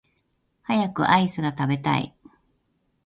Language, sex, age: Japanese, female, 50-59